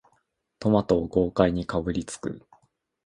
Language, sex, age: Japanese, male, 19-29